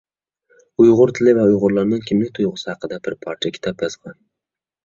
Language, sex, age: Uyghur, male, 19-29